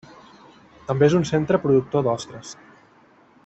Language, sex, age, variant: Catalan, male, 30-39, Central